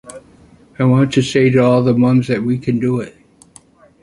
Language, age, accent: English, 50-59, United States English